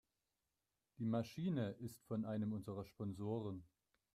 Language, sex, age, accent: German, male, 19-29, Deutschland Deutsch